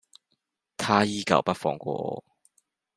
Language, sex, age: Cantonese, male, 19-29